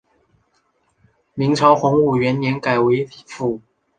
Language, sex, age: Chinese, male, under 19